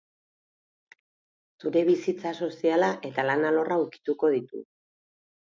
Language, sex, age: Basque, female, 40-49